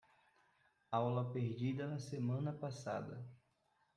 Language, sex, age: Portuguese, male, 19-29